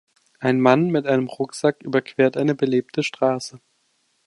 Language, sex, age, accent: German, male, 19-29, Deutschland Deutsch